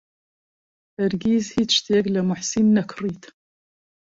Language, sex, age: Central Kurdish, female, 50-59